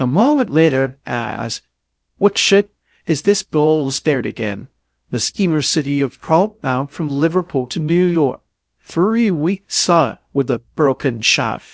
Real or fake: fake